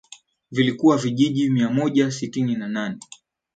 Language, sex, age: Swahili, male, 19-29